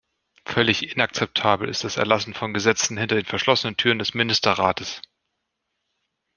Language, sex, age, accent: German, male, 40-49, Deutschland Deutsch